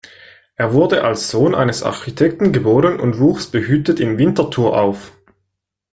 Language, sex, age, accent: German, male, 19-29, Schweizerdeutsch